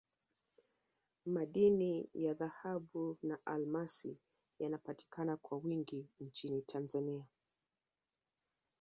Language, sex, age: Swahili, female, 60-69